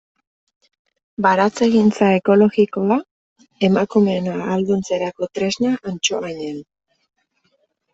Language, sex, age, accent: Basque, female, 19-29, Mendebalekoa (Araba, Bizkaia, Gipuzkoako mendebaleko herri batzuk)